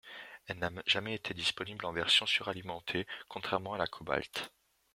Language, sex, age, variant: French, male, under 19, Français de métropole